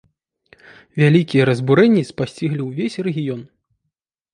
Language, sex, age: Belarusian, male, 30-39